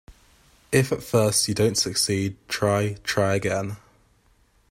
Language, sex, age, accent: English, male, 19-29, England English